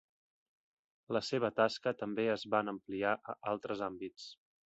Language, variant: Catalan, Central